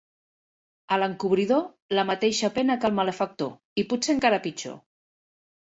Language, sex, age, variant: Catalan, female, 40-49, Central